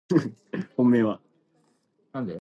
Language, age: English, 19-29